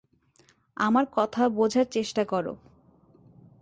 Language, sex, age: Bengali, female, 19-29